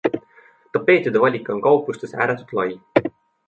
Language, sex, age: Estonian, male, 19-29